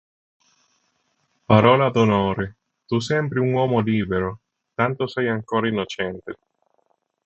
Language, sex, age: Italian, male, 30-39